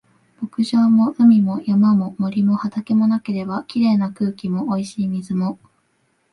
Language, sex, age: Japanese, female, 19-29